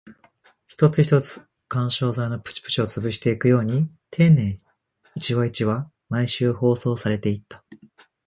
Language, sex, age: Japanese, male, 19-29